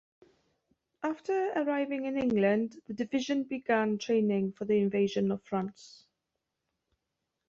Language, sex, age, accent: English, female, 40-49, Welsh English